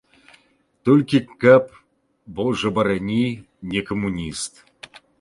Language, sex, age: Belarusian, male, 40-49